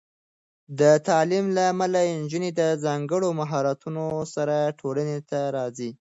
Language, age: Pashto, under 19